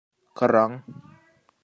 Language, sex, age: Hakha Chin, male, 30-39